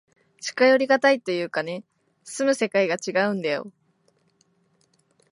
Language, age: Japanese, 19-29